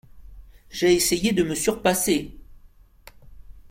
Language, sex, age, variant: French, male, 50-59, Français de métropole